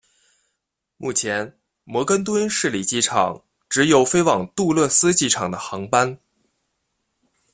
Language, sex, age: Chinese, male, 19-29